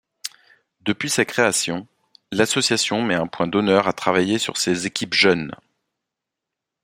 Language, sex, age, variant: French, male, 40-49, Français de métropole